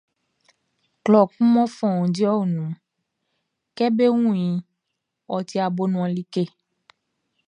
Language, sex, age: Baoulé, female, 19-29